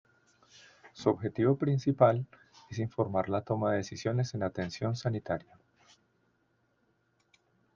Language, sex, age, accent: Spanish, male, 30-39, Andino-Pacífico: Colombia, Perú, Ecuador, oeste de Bolivia y Venezuela andina